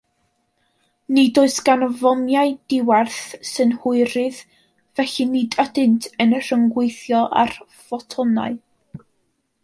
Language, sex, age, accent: Welsh, female, under 19, Y Deyrnas Unedig Cymraeg